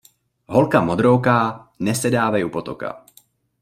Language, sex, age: Czech, male, 19-29